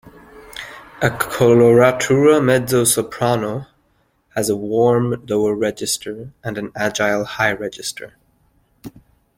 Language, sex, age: English, male, 19-29